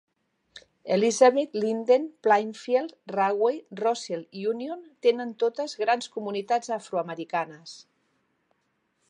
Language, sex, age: Catalan, female, 50-59